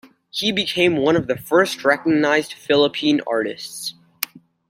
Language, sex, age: English, male, 19-29